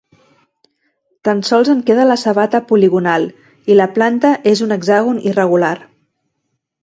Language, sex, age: Catalan, female, 40-49